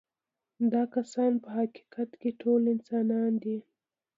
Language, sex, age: Pashto, female, 19-29